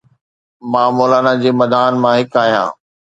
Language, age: Sindhi, 40-49